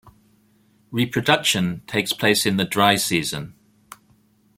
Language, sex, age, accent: English, male, 50-59, England English